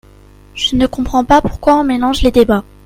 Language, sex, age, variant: French, female, under 19, Français de métropole